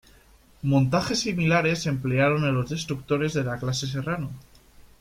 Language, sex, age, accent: Spanish, male, 19-29, España: Centro-Sur peninsular (Madrid, Toledo, Castilla-La Mancha)